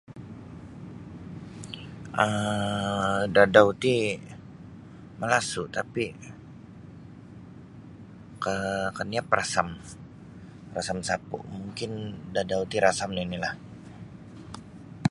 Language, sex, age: Sabah Bisaya, male, 19-29